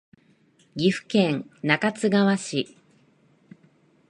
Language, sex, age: Japanese, female, 30-39